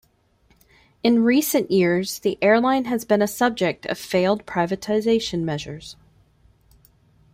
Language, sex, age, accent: English, female, 30-39, United States English